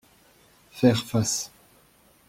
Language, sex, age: French, male, 19-29